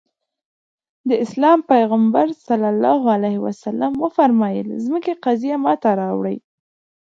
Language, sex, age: Pashto, female, 19-29